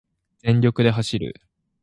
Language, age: Japanese, 19-29